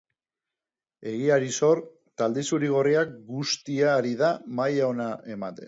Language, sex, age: Basque, male, 40-49